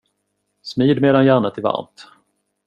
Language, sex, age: Swedish, male, 30-39